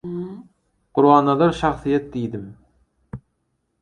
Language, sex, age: Turkmen, male, 30-39